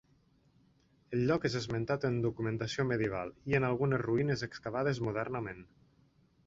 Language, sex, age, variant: Catalan, male, 30-39, Nord-Occidental